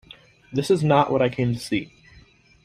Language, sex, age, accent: English, male, under 19, United States English